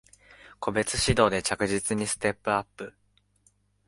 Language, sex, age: Japanese, male, 19-29